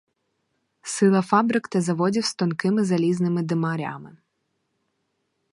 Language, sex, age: Ukrainian, female, 19-29